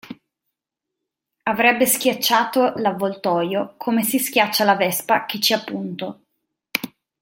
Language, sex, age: Italian, female, 30-39